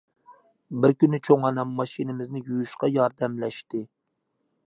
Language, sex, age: Uyghur, male, 30-39